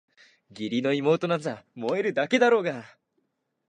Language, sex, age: Japanese, male, 19-29